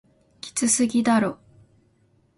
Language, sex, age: Japanese, female, 19-29